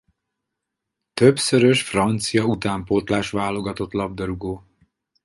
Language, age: Hungarian, 40-49